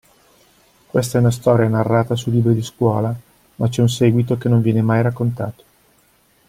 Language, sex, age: Italian, male, 40-49